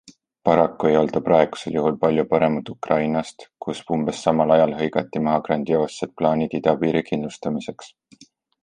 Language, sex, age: Estonian, male, 19-29